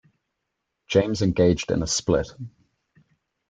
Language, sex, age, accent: English, male, 19-29, Irish English